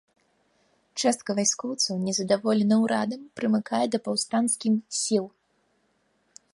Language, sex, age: Belarusian, female, 19-29